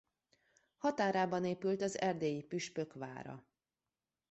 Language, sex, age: Hungarian, female, 30-39